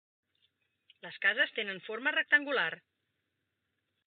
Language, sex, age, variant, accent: Catalan, female, 50-59, Central, central; Oriental